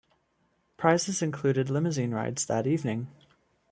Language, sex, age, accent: English, male, 19-29, United States English